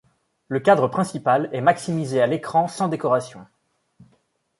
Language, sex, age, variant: French, male, 30-39, Français de métropole